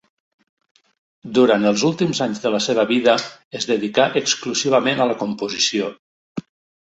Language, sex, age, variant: Catalan, male, 50-59, Nord-Occidental